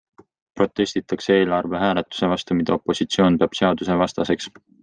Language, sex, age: Estonian, male, 19-29